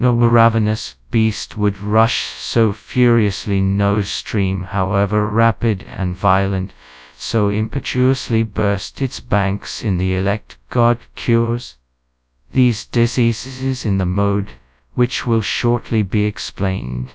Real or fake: fake